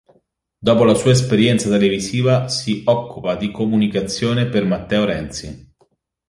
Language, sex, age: Italian, male, 30-39